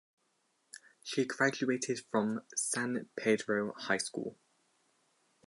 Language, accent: English, England English